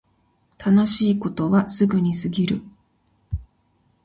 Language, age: Japanese, 30-39